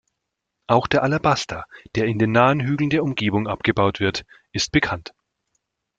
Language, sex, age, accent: German, male, 30-39, Deutschland Deutsch